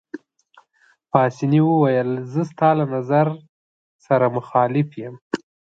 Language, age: Pashto, 19-29